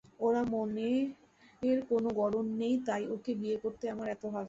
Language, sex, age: Bengali, female, 19-29